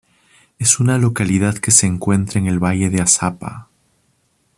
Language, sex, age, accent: Spanish, male, 30-39, Andino-Pacífico: Colombia, Perú, Ecuador, oeste de Bolivia y Venezuela andina